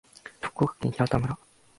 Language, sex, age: Japanese, male, 19-29